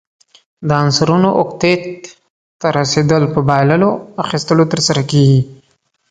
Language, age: Pashto, 19-29